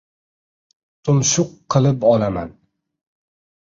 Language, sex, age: Uzbek, male, under 19